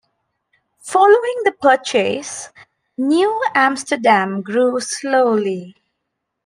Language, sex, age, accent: English, female, 19-29, India and South Asia (India, Pakistan, Sri Lanka)